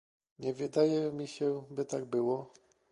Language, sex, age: Polish, male, 30-39